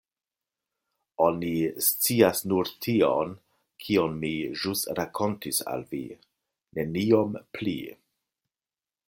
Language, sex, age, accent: Esperanto, male, 50-59, Internacia